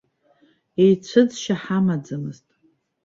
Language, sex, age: Abkhazian, female, 40-49